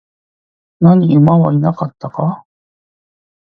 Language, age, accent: Japanese, 50-59, 標準語